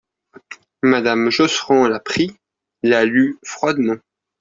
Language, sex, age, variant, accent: French, male, 30-39, Français d'Europe, Français de Suisse